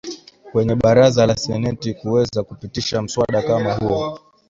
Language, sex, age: Swahili, male, 19-29